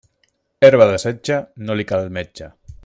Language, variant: Catalan, Central